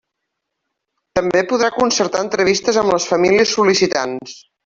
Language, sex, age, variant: Catalan, female, 40-49, Central